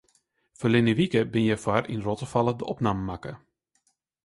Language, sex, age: Western Frisian, male, 19-29